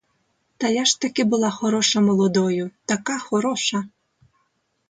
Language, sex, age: Ukrainian, female, 30-39